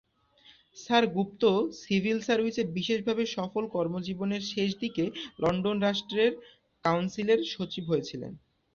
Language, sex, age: Bengali, male, 19-29